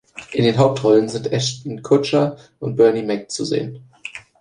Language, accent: German, Deutschland Deutsch